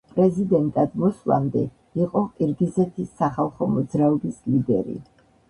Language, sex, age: Georgian, female, 70-79